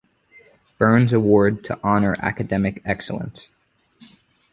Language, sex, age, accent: English, male, 19-29, United States English